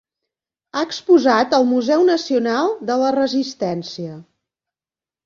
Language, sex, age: Catalan, female, 50-59